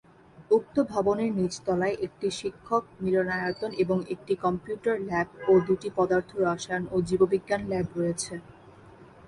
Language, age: Bengali, 19-29